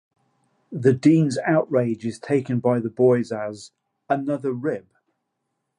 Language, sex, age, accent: English, male, 40-49, England English